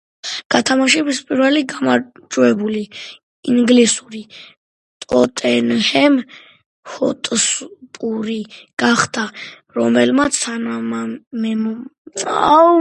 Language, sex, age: Georgian, female, 50-59